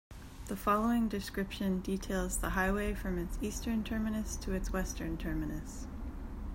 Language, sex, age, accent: English, female, 30-39, United States English